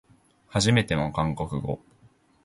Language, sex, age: Japanese, male, 19-29